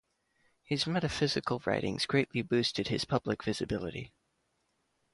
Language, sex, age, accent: English, male, under 19, United States English